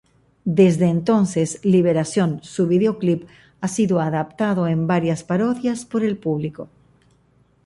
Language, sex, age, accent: Spanish, female, 60-69, Caribe: Cuba, Venezuela, Puerto Rico, República Dominicana, Panamá, Colombia caribeña, México caribeño, Costa del golfo de México